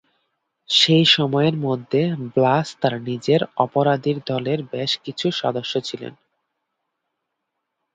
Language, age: Bengali, 19-29